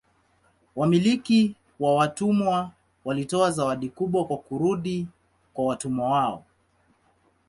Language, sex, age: Swahili, male, 19-29